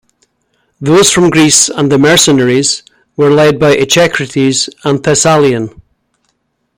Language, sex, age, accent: English, male, 60-69, Scottish English